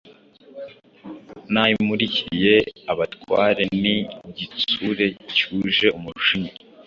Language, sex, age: Kinyarwanda, male, under 19